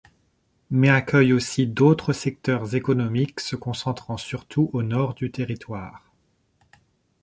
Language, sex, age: French, male, 30-39